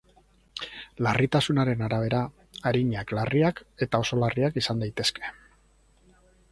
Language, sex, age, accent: Basque, male, 50-59, Erdialdekoa edo Nafarra (Gipuzkoa, Nafarroa)